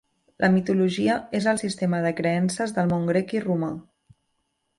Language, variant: Catalan, Central